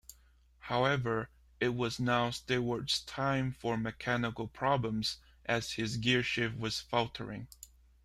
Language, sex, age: English, male, 30-39